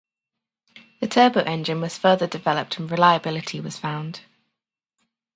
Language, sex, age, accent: English, female, 30-39, England English